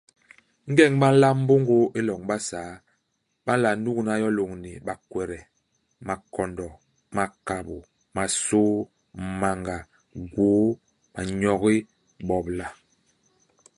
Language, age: Basaa, 40-49